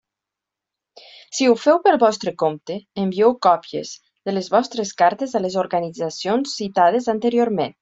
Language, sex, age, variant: Catalan, female, 40-49, Septentrional